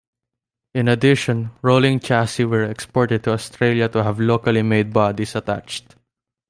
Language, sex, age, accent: English, male, under 19, Filipino